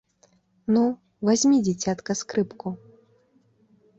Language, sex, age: Belarusian, female, 30-39